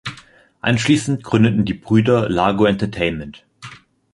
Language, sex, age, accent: German, male, 19-29, Deutschland Deutsch